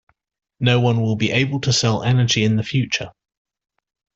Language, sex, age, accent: English, male, 40-49, England English